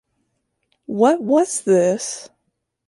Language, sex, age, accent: English, female, under 19, United States English